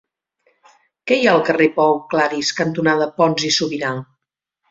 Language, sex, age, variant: Catalan, female, 50-59, Central